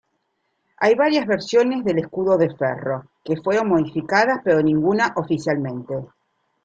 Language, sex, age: Spanish, female, 50-59